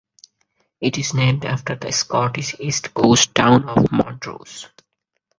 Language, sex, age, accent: English, male, 19-29, India and South Asia (India, Pakistan, Sri Lanka)